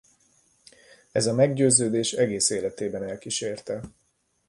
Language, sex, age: Hungarian, male, 50-59